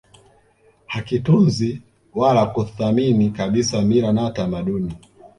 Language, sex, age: Swahili, male, 19-29